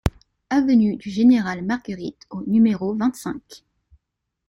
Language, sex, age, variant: French, female, 30-39, Français de métropole